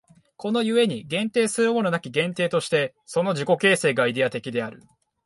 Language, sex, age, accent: Japanese, male, 19-29, 標準語